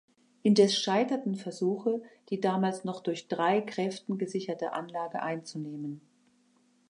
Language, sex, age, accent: German, female, 60-69, Deutschland Deutsch